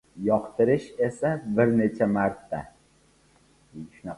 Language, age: Uzbek, 19-29